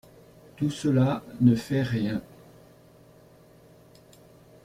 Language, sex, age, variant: French, male, 60-69, Français de métropole